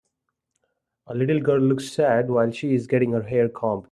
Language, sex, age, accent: English, male, 30-39, India and South Asia (India, Pakistan, Sri Lanka)